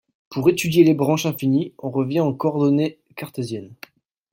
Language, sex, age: French, male, 19-29